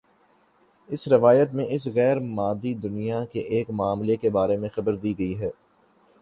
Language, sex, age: Urdu, male, 19-29